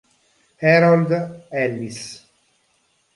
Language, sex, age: Italian, male, 40-49